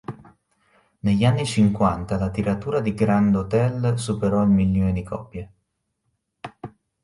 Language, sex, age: Italian, male, 19-29